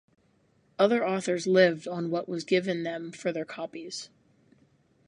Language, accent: English, United States English